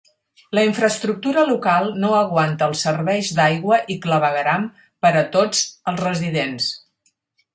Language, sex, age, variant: Catalan, female, 50-59, Central